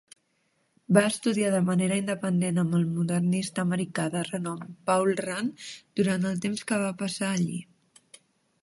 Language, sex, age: Catalan, female, 19-29